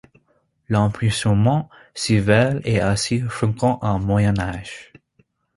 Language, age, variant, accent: French, 19-29, Français d'Amérique du Nord, Français des États-Unis